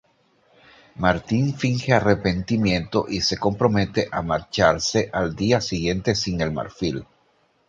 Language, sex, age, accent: Spanish, male, 40-49, Caribe: Cuba, Venezuela, Puerto Rico, República Dominicana, Panamá, Colombia caribeña, México caribeño, Costa del golfo de México